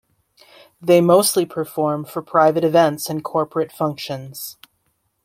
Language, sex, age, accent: English, female, 40-49, United States English